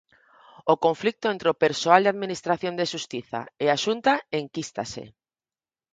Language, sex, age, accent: Galician, female, 40-49, Normativo (estándar)